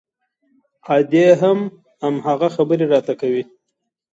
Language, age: Pashto, 30-39